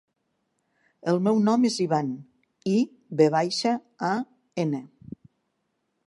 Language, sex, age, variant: Catalan, female, 60-69, Nord-Occidental